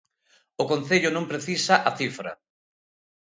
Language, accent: Galician, Oriental (común en zona oriental)